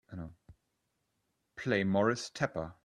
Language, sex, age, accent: English, male, 19-29, England English